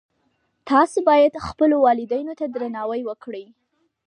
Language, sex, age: Pashto, female, under 19